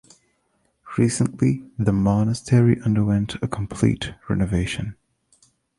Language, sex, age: English, male, 19-29